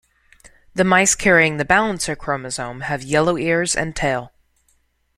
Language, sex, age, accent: English, female, 19-29, United States English